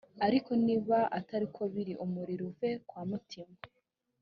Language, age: Kinyarwanda, 19-29